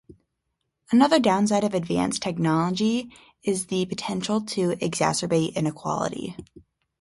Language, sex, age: English, female, 19-29